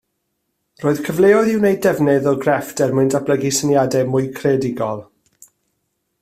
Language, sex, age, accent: Welsh, male, 30-39, Y Deyrnas Unedig Cymraeg